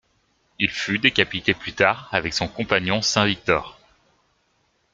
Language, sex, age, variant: French, male, 19-29, Français de métropole